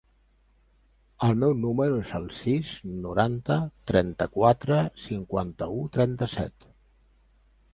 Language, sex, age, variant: Catalan, male, 50-59, Central